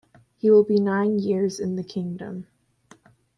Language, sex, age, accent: English, female, under 19, United States English